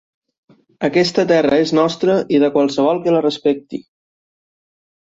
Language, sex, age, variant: Catalan, male, 19-29, Central